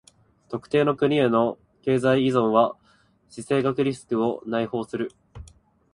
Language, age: Japanese, 19-29